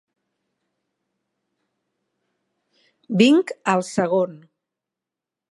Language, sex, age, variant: Catalan, female, 50-59, Central